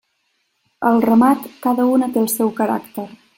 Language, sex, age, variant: Catalan, female, 19-29, Central